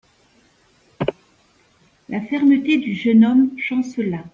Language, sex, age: French, female, 50-59